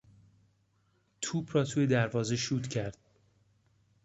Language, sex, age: Persian, male, 19-29